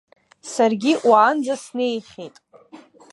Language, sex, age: Abkhazian, female, 19-29